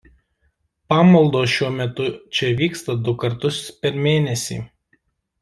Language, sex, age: Lithuanian, male, 19-29